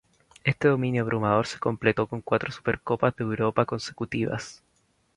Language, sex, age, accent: Spanish, female, 19-29, Chileno: Chile, Cuyo